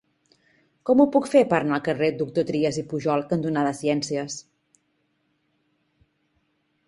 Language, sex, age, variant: Catalan, female, 40-49, Central